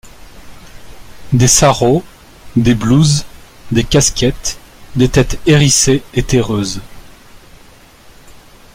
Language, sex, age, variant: French, male, 40-49, Français de métropole